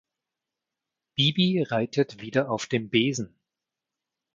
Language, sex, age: German, male, 40-49